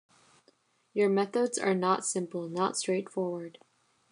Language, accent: English, United States English